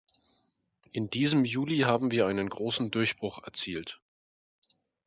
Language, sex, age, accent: German, male, 30-39, Deutschland Deutsch